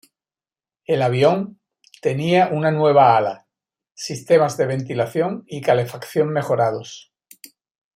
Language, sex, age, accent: Spanish, male, 50-59, España: Sur peninsular (Andalucia, Extremadura, Murcia)